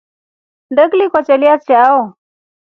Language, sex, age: Rombo, female, 40-49